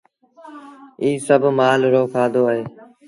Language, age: Sindhi Bhil, 19-29